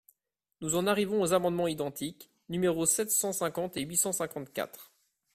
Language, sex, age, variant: French, male, 30-39, Français de métropole